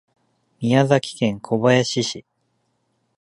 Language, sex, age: Japanese, male, 30-39